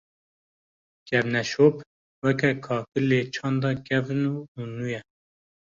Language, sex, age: Kurdish, male, 19-29